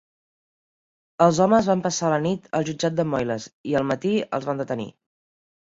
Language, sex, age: Catalan, female, 30-39